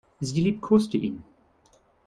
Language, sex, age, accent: German, male, 19-29, Deutschland Deutsch